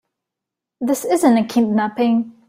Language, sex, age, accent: English, female, 19-29, United States English